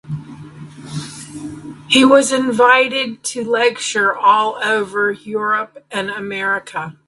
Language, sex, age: English, female, 60-69